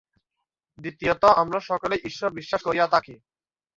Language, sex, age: Bengali, male, 19-29